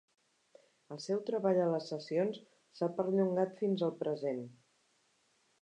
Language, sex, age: Catalan, female, 60-69